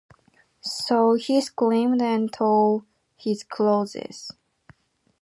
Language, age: English, 19-29